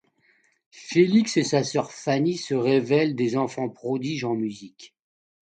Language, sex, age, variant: French, male, 60-69, Français de métropole